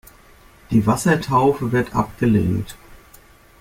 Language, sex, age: German, female, 60-69